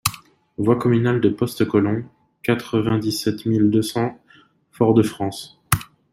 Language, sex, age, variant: French, male, 30-39, Français de métropole